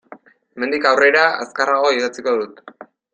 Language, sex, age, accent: Basque, male, under 19, Erdialdekoa edo Nafarra (Gipuzkoa, Nafarroa)